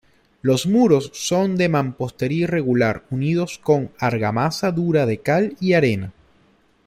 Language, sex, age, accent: Spanish, male, 30-39, Caribe: Cuba, Venezuela, Puerto Rico, República Dominicana, Panamá, Colombia caribeña, México caribeño, Costa del golfo de México